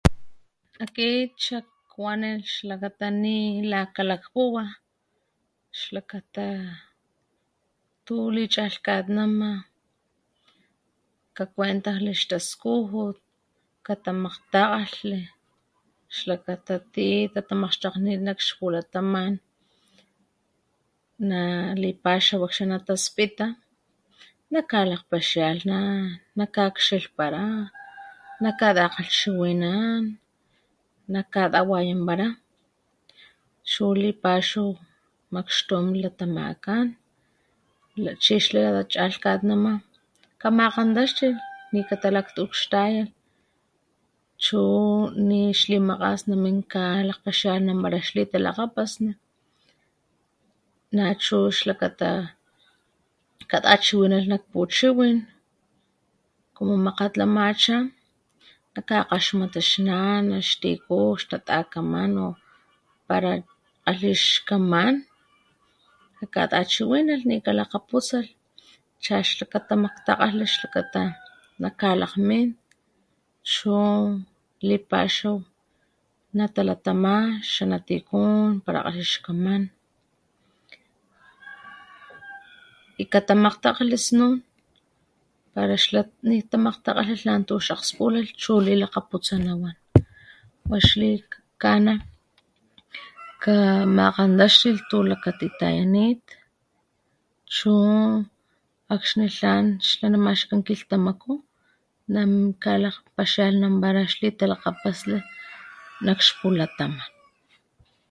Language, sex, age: Papantla Totonac, female, 30-39